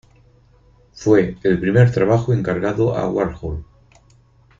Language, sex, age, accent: Spanish, male, 50-59, España: Norte peninsular (Asturias, Castilla y León, Cantabria, País Vasco, Navarra, Aragón, La Rioja, Guadalajara, Cuenca)